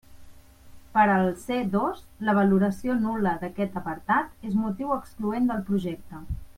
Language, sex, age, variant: Catalan, female, 30-39, Central